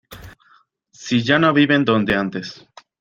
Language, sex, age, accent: Spanish, male, 19-29, Andino-Pacífico: Colombia, Perú, Ecuador, oeste de Bolivia y Venezuela andina